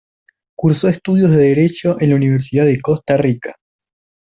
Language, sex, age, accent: Spanish, male, under 19, Rioplatense: Argentina, Uruguay, este de Bolivia, Paraguay